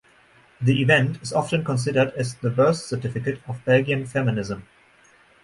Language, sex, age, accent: English, male, 19-29, German Accent